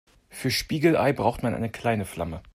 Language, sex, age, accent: German, male, 19-29, Deutschland Deutsch